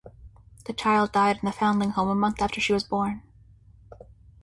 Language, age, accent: English, under 19, United States English